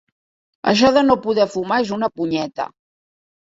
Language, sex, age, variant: Catalan, female, 50-59, Central